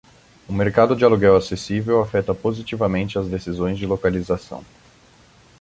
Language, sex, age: Portuguese, male, 19-29